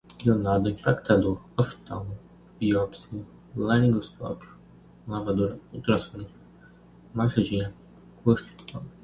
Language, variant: Portuguese, Portuguese (Brasil)